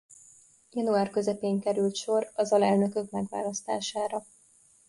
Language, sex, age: Hungarian, female, 19-29